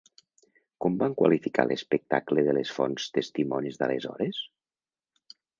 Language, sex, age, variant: Catalan, male, 50-59, Nord-Occidental